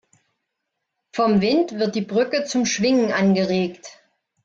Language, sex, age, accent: German, female, 40-49, Deutschland Deutsch